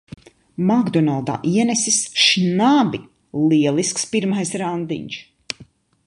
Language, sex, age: Latvian, female, 40-49